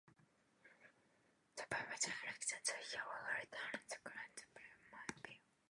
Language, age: English, 19-29